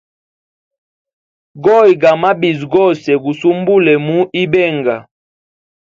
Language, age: Hemba, 19-29